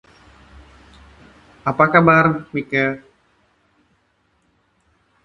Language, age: Indonesian, 19-29